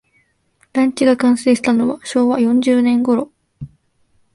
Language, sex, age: Japanese, female, 19-29